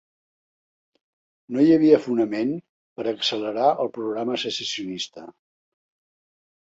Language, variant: Catalan, Central